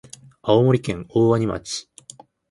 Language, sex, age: Japanese, male, 19-29